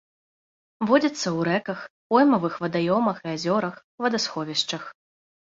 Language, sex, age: Belarusian, female, 19-29